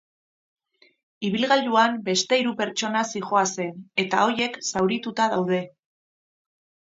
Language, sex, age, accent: Basque, female, 50-59, Erdialdekoa edo Nafarra (Gipuzkoa, Nafarroa)